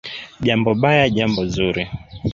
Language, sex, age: Swahili, male, 30-39